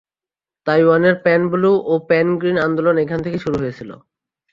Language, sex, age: Bengali, male, 19-29